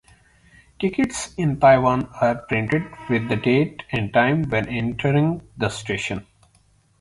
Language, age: English, 30-39